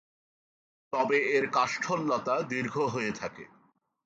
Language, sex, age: Bengali, male, 40-49